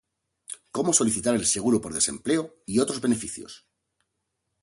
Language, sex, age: Spanish, male, 50-59